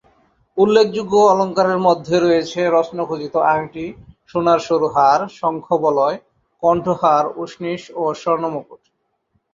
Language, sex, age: Bengali, male, 30-39